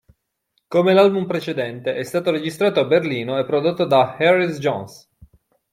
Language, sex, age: Italian, male, 40-49